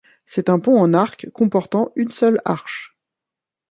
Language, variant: French, Français de métropole